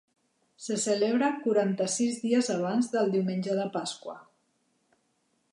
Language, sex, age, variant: Catalan, female, 50-59, Central